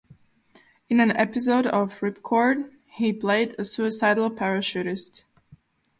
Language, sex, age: English, female, 19-29